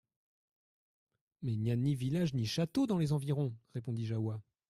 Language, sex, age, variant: French, male, 30-39, Français de métropole